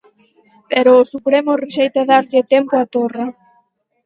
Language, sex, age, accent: Galician, female, 19-29, Atlántico (seseo e gheada)